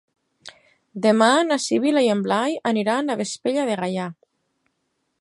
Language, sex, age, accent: Catalan, female, 40-49, valencià